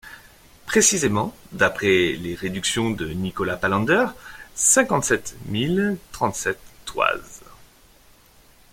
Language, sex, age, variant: French, male, 30-39, Français de métropole